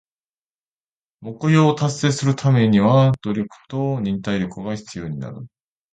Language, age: Japanese, 30-39